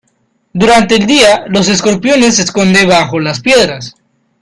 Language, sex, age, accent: Spanish, male, under 19, Andino-Pacífico: Colombia, Perú, Ecuador, oeste de Bolivia y Venezuela andina